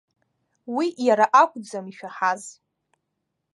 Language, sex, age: Abkhazian, female, 19-29